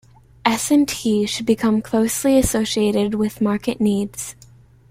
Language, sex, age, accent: English, female, under 19, United States English